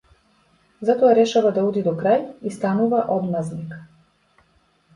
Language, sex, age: Macedonian, female, 40-49